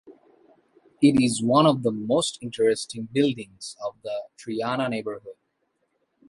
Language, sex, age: English, male, 19-29